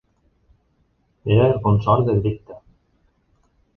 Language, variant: Catalan, Septentrional